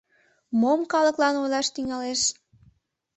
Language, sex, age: Mari, female, under 19